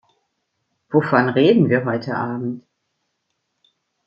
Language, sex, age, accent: German, female, 50-59, Deutschland Deutsch